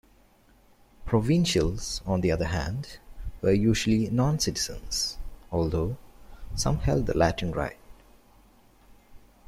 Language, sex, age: English, male, 19-29